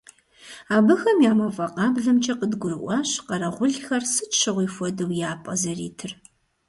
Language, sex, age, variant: Kabardian, female, 40-49, Адыгэбзэ (Къэбэрдей, Кирил, Урысей)